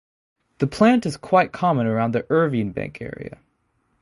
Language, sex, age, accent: English, male, under 19, United States English